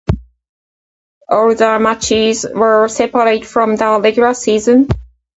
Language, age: English, 40-49